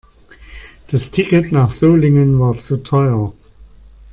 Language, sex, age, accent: German, male, 50-59, Deutschland Deutsch